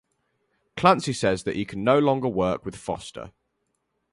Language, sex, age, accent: English, male, 90+, England English